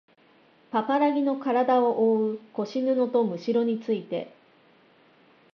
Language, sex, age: Japanese, female, 30-39